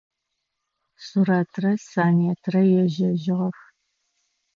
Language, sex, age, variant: Adyghe, female, 30-39, Адыгабзэ (Кирил, пстэумэ зэдыряе)